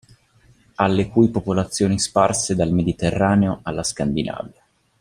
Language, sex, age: Italian, male, 30-39